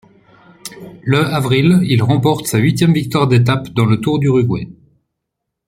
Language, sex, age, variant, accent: French, male, 50-59, Français d'Europe, Français de Suisse